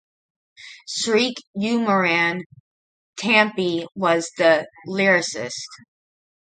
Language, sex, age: English, female, 30-39